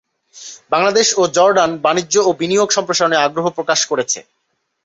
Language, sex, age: Bengali, male, 19-29